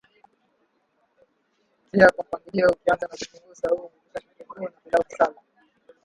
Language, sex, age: Swahili, male, 19-29